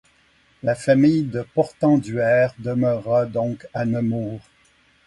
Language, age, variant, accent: French, 50-59, Français d'Amérique du Nord, Français du Canada